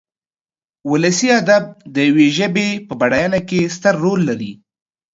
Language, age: Pashto, 19-29